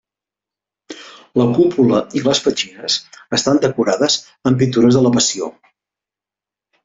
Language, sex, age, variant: Catalan, male, 50-59, Central